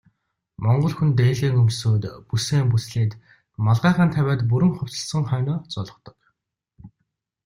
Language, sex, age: Mongolian, male, 30-39